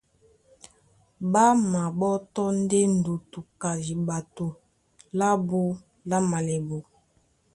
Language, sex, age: Duala, female, 19-29